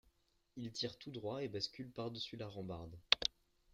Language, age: French, under 19